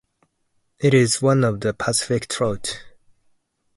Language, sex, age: English, male, 19-29